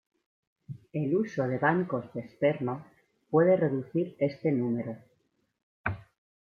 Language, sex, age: Spanish, female, 50-59